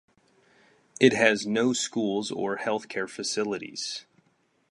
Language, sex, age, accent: English, male, 30-39, United States English